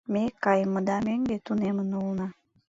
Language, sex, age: Mari, female, 19-29